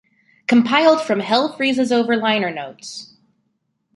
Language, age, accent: English, 19-29, United States English